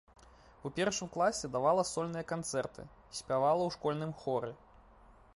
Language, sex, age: Belarusian, male, 19-29